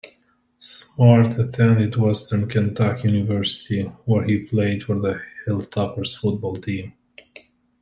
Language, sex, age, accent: English, male, 30-39, United States English